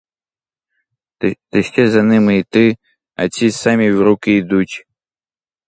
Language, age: Ukrainian, under 19